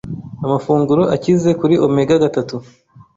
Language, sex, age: Kinyarwanda, male, 30-39